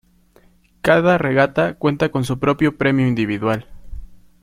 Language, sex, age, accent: Spanish, male, 19-29, México